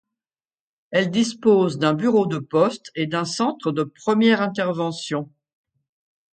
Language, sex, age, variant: French, female, 60-69, Français de métropole